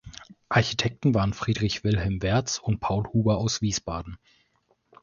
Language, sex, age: German, male, 19-29